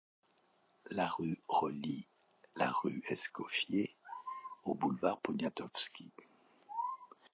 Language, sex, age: French, male, 80-89